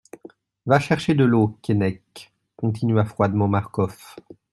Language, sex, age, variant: French, male, 19-29, Français de métropole